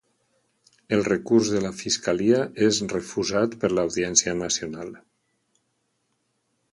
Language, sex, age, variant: Catalan, male, 60-69, Valencià central